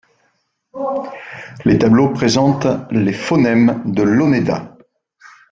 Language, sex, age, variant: French, male, 50-59, Français de métropole